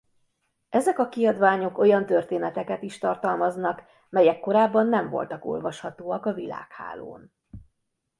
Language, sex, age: Hungarian, female, 50-59